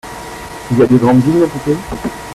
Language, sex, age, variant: French, male, 19-29, Français de métropole